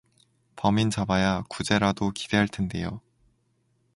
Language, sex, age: Korean, male, 19-29